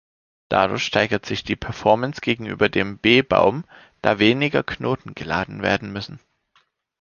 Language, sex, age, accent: German, male, 30-39, Deutschland Deutsch